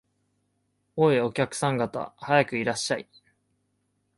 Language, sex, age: Japanese, male, 19-29